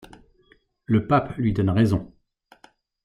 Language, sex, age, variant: French, male, 40-49, Français de métropole